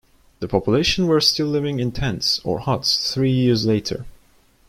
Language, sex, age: English, male, 19-29